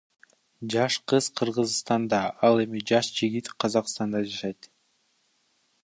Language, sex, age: Kyrgyz, male, 19-29